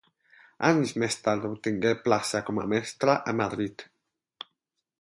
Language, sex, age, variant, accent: Catalan, male, 40-49, Alacantí, Barcelona